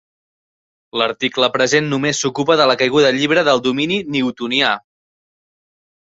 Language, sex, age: Catalan, male, 30-39